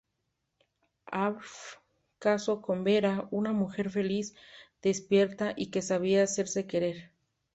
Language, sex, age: Spanish, female, 30-39